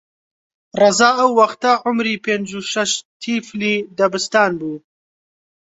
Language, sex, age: Central Kurdish, male, 19-29